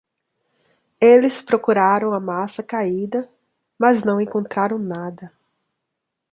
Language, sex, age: Portuguese, female, 40-49